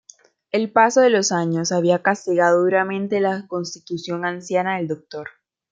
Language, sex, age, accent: Spanish, female, 19-29, Caribe: Cuba, Venezuela, Puerto Rico, República Dominicana, Panamá, Colombia caribeña, México caribeño, Costa del golfo de México